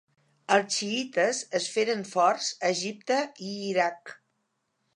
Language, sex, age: Catalan, female, 60-69